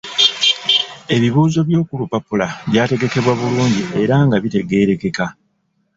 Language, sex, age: Ganda, male, 40-49